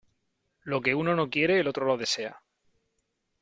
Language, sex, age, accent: Spanish, male, 40-49, España: Sur peninsular (Andalucia, Extremadura, Murcia)